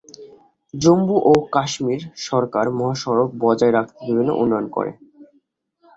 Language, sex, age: Bengali, male, under 19